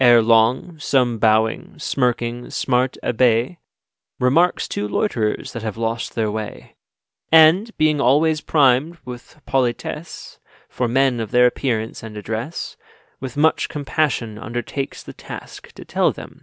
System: none